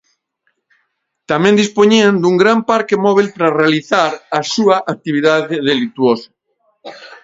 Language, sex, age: Galician, male, 40-49